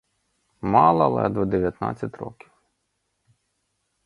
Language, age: Ukrainian, 40-49